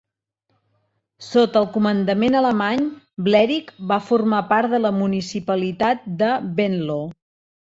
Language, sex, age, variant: Catalan, female, 40-49, Central